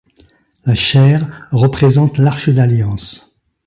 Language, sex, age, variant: French, male, 70-79, Français de métropole